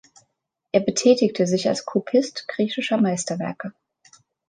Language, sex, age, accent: German, female, 19-29, Deutschland Deutsch